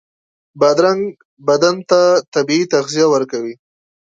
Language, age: Pashto, 19-29